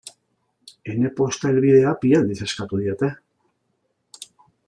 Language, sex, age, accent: Basque, male, 40-49, Mendebalekoa (Araba, Bizkaia, Gipuzkoako mendebaleko herri batzuk)